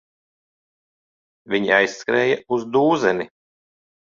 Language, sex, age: Latvian, male, 40-49